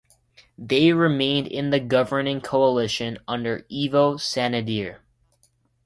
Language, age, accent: English, 19-29, United States English